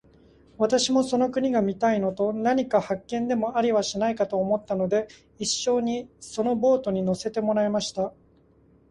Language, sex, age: Japanese, male, 30-39